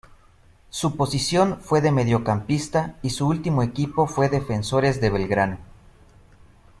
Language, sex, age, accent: Spanish, male, 19-29, México